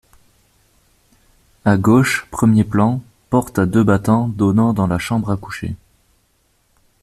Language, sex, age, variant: French, male, 19-29, Français de métropole